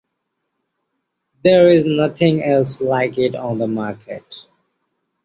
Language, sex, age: English, male, 19-29